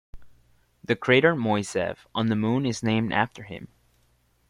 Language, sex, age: English, male, under 19